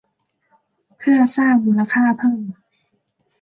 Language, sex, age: Thai, female, 19-29